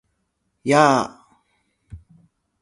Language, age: Japanese, 30-39